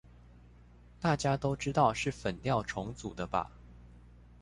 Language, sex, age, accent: Chinese, male, 19-29, 出生地：彰化縣